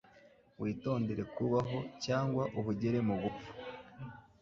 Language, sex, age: Kinyarwanda, male, 19-29